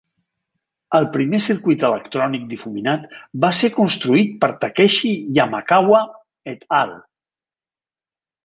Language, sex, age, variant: Catalan, male, 60-69, Central